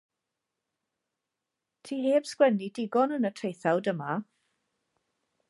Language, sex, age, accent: Welsh, female, 40-49, Y Deyrnas Unedig Cymraeg